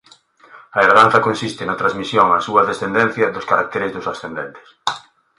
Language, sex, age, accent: Galician, male, 30-39, Normativo (estándar)